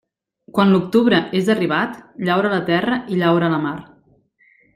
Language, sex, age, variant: Catalan, female, 19-29, Central